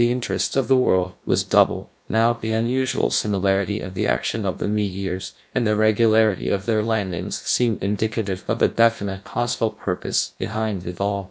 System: TTS, GlowTTS